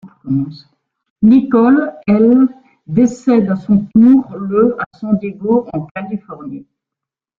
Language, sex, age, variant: French, female, 60-69, Français de métropole